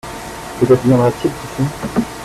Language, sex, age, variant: French, male, 19-29, Français de métropole